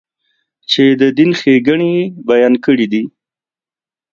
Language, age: Pashto, 30-39